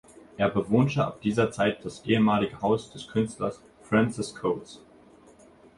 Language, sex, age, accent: German, male, under 19, Deutschland Deutsch